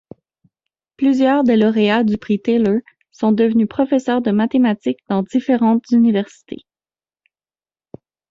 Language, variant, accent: French, Français d'Amérique du Nord, Français du Canada